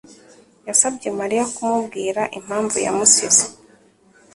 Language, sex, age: Kinyarwanda, female, 19-29